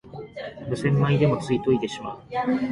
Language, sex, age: Japanese, male, 19-29